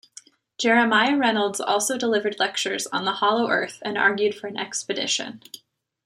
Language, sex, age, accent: English, female, 19-29, United States English